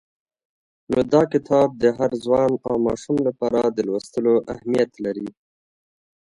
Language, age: Pashto, 30-39